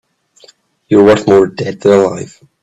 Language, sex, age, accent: English, male, 19-29, Scottish English